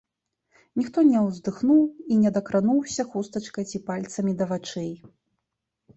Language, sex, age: Belarusian, female, 19-29